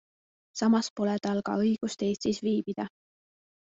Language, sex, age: Estonian, female, 19-29